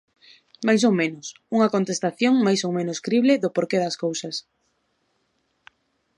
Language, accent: Galician, Normativo (estándar)